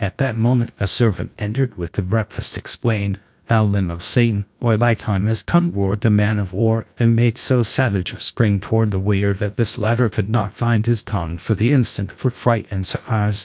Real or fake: fake